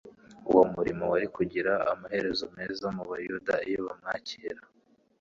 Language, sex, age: Kinyarwanda, male, 19-29